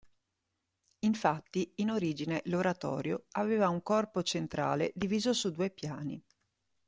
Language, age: Italian, 50-59